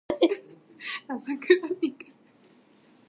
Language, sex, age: Japanese, female, 19-29